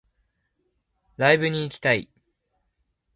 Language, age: Japanese, 19-29